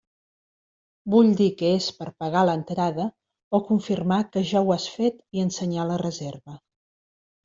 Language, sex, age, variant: Catalan, female, 50-59, Central